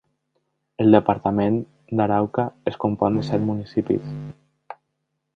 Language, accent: Catalan, valencià